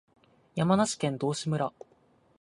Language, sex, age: Japanese, male, 19-29